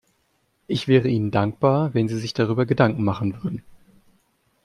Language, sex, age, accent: German, male, 19-29, Deutschland Deutsch